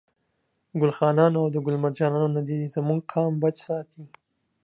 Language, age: Pashto, 19-29